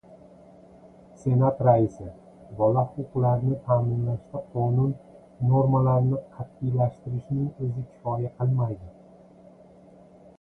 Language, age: Uzbek, 40-49